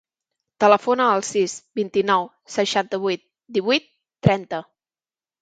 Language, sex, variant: Catalan, female, Central